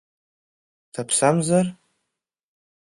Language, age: Abkhazian, under 19